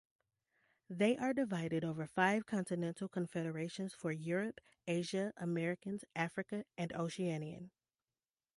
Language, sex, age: English, female, 30-39